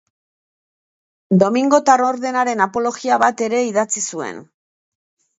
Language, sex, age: Basque, female, 50-59